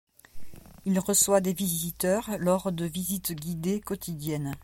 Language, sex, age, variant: French, female, 50-59, Français de métropole